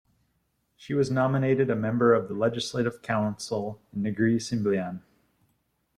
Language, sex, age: English, male, 30-39